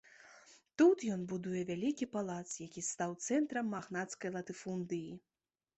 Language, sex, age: Belarusian, female, 19-29